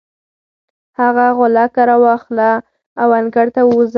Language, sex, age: Pashto, female, under 19